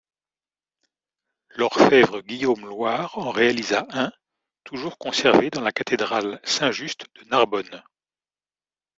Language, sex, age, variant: French, male, 50-59, Français de métropole